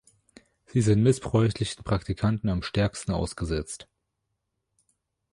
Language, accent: German, Deutschland Deutsch